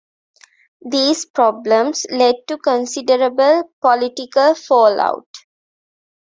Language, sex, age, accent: English, female, 19-29, India and South Asia (India, Pakistan, Sri Lanka)